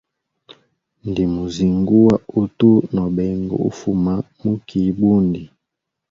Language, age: Hemba, 19-29